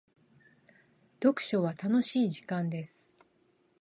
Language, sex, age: Japanese, female, 50-59